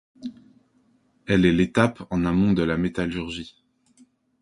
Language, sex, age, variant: French, male, 19-29, Français de métropole